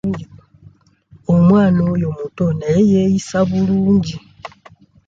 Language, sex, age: Ganda, male, 19-29